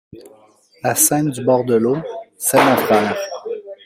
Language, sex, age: French, male, 30-39